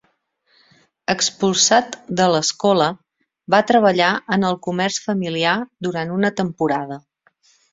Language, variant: Catalan, Central